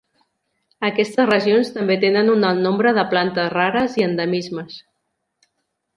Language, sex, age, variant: Catalan, female, 40-49, Central